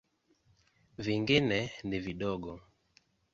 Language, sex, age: Swahili, male, 19-29